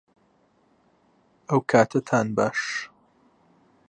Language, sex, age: Central Kurdish, male, 19-29